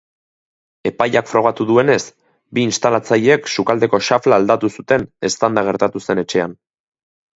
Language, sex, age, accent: Basque, male, 30-39, Mendebalekoa (Araba, Bizkaia, Gipuzkoako mendebaleko herri batzuk)